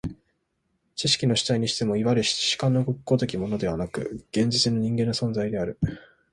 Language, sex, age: Japanese, male, 19-29